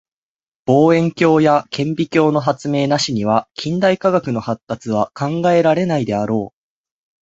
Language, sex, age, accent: Japanese, male, 19-29, 標準語